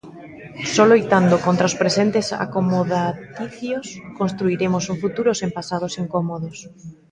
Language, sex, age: Galician, female, 40-49